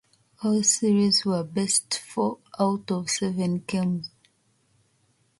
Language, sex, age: English, female, 19-29